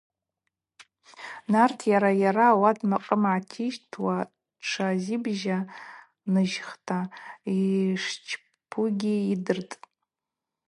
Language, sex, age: Abaza, female, 30-39